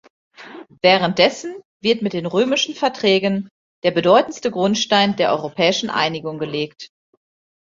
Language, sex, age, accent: German, female, 40-49, Deutschland Deutsch